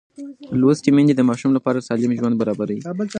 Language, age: Pashto, 19-29